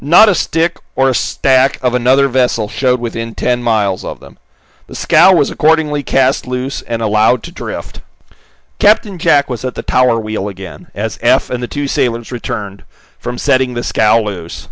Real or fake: real